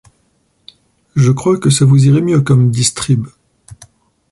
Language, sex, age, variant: French, male, 40-49, Français de métropole